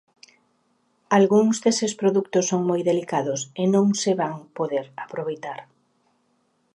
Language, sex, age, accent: Galician, female, 50-59, Normativo (estándar)